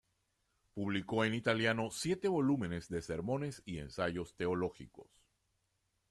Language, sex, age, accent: Spanish, male, 60-69, Caribe: Cuba, Venezuela, Puerto Rico, República Dominicana, Panamá, Colombia caribeña, México caribeño, Costa del golfo de México